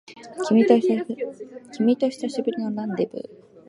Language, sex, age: Japanese, female, 19-29